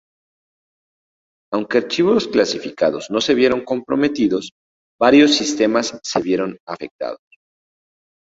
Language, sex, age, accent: Spanish, male, 19-29, México